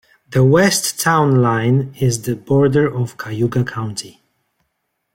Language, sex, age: English, male, 40-49